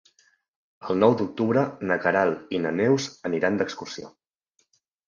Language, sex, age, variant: Catalan, male, 19-29, Central